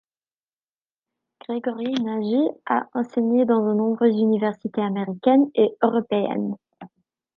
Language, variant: French, Français de métropole